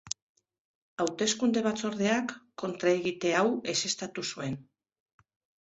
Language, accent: Basque, Mendebalekoa (Araba, Bizkaia, Gipuzkoako mendebaleko herri batzuk)